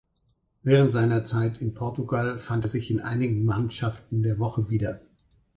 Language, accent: German, Deutschland Deutsch